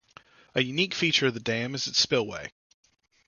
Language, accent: English, United States English